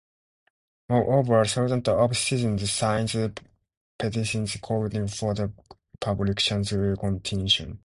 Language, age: English, 19-29